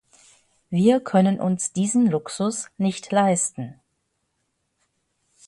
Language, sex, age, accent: German, female, 60-69, Deutschland Deutsch